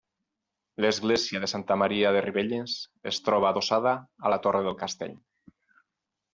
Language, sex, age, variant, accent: Catalan, male, 40-49, Valencià septentrional, valencià